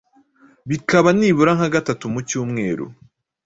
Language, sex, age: Kinyarwanda, male, 19-29